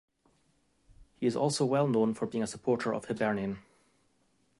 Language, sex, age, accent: English, male, 19-29, Scottish English